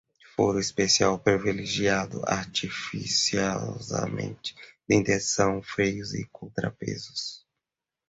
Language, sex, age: Portuguese, male, 30-39